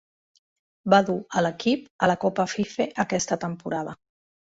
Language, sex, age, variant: Catalan, female, 40-49, Central